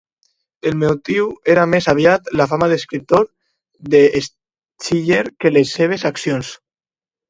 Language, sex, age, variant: Catalan, male, under 19, Alacantí